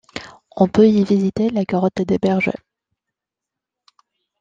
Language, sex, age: French, female, 19-29